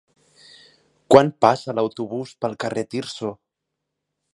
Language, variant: Catalan, Central